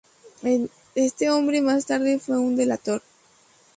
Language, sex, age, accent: Spanish, female, under 19, México